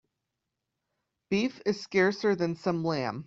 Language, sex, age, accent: English, male, 19-29, United States English